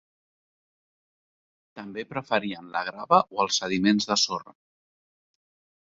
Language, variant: Catalan, Central